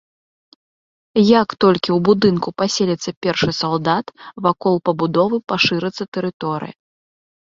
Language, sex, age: Belarusian, female, 30-39